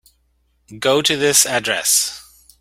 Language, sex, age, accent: English, male, 40-49, Canadian English